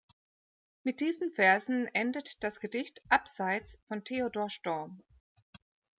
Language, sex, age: German, female, 30-39